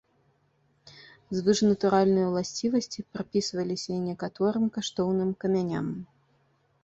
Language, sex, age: Belarusian, female, 40-49